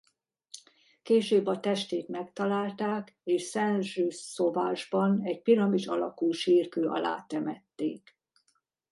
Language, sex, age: Hungarian, female, 50-59